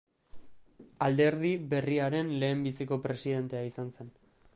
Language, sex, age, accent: Basque, male, 19-29, Mendebalekoa (Araba, Bizkaia, Gipuzkoako mendebaleko herri batzuk)